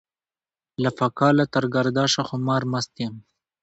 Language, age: Pashto, 19-29